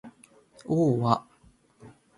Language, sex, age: Japanese, male, 19-29